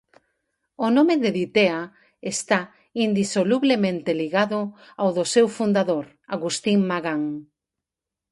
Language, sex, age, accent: Galician, female, 40-49, Normativo (estándar)